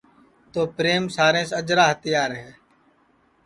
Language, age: Sansi, 19-29